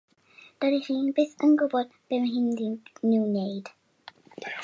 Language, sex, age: Welsh, female, under 19